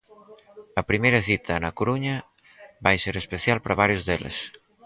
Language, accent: Galician, Normativo (estándar)